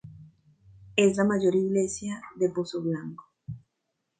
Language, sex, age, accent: Spanish, female, 40-49, Andino-Pacífico: Colombia, Perú, Ecuador, oeste de Bolivia y Venezuela andina